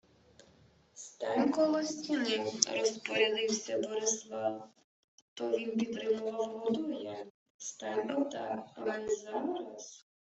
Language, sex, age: Ukrainian, female, 19-29